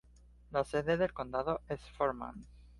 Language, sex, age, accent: Spanish, male, 19-29, Caribe: Cuba, Venezuela, Puerto Rico, República Dominicana, Panamá, Colombia caribeña, México caribeño, Costa del golfo de México